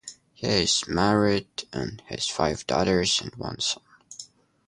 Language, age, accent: English, under 19, United States English